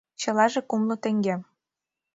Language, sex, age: Mari, female, 19-29